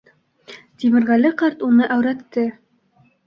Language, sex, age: Bashkir, female, under 19